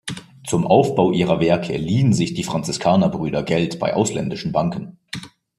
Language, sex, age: German, male, 19-29